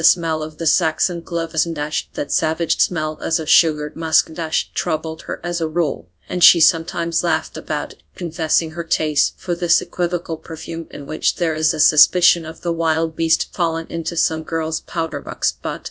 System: TTS, GradTTS